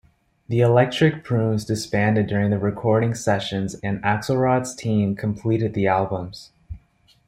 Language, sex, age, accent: English, male, 19-29, United States English